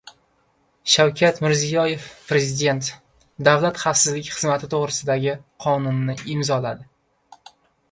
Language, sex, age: Uzbek, male, 19-29